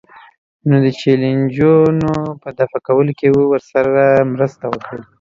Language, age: Pashto, 19-29